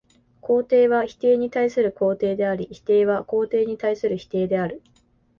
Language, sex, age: Japanese, female, 19-29